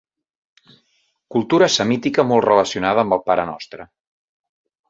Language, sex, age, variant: Catalan, male, 30-39, Central